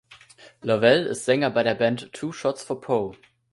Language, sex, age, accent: German, male, 19-29, Deutschland Deutsch